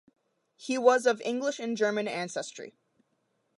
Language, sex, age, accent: English, female, under 19, United States English